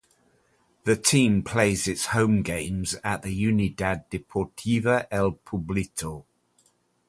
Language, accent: English, England English